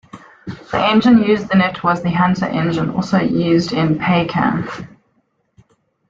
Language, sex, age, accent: English, female, 30-39, Southern African (South Africa, Zimbabwe, Namibia)